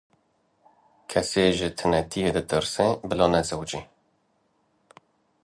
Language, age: Kurdish, 30-39